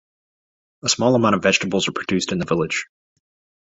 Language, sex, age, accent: English, male, 30-39, United States English